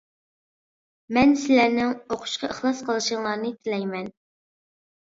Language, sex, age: Uyghur, female, under 19